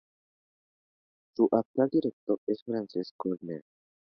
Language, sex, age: Spanish, male, 19-29